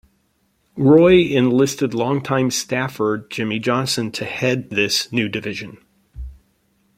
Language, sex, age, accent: English, male, 50-59, United States English